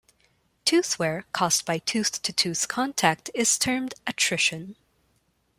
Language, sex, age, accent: English, female, 19-29, Filipino